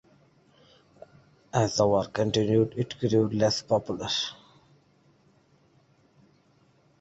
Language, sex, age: English, male, 19-29